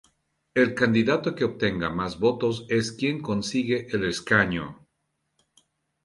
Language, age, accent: Spanish, 50-59, Andino-Pacífico: Colombia, Perú, Ecuador, oeste de Bolivia y Venezuela andina